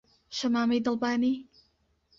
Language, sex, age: Central Kurdish, female, 19-29